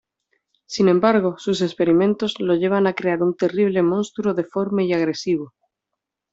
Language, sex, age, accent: Spanish, female, 30-39, España: Sur peninsular (Andalucia, Extremadura, Murcia)